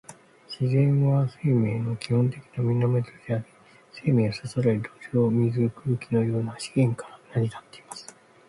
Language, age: Japanese, 50-59